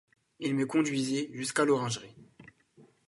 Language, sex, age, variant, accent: French, female, under 19, Français du nord de l'Afrique, Français du Maroc